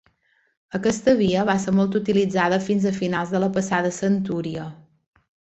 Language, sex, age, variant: Catalan, female, 40-49, Balear